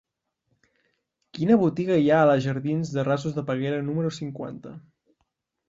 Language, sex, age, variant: Catalan, male, 19-29, Central